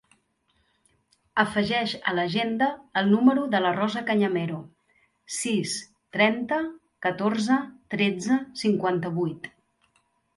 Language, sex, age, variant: Catalan, female, 40-49, Central